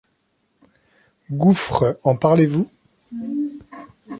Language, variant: French, Français de métropole